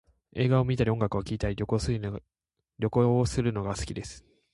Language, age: Japanese, 19-29